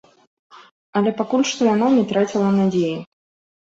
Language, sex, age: Belarusian, female, 19-29